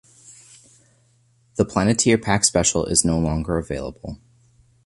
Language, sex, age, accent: English, male, 19-29, Canadian English